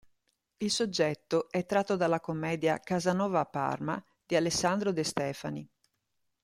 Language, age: Italian, 50-59